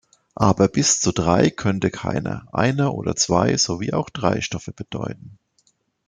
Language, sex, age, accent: German, male, 40-49, Deutschland Deutsch